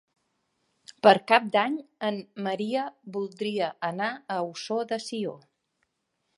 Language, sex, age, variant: Catalan, female, 40-49, Central